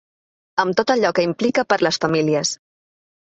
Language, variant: Catalan, Balear